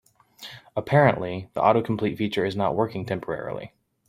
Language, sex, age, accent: English, male, 19-29, United States English